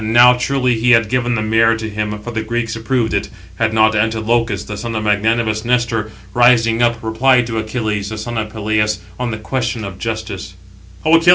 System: none